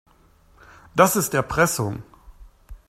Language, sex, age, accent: German, male, 50-59, Deutschland Deutsch